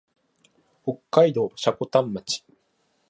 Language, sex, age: Japanese, male, 19-29